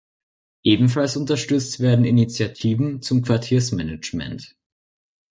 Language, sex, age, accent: German, male, under 19, Deutschland Deutsch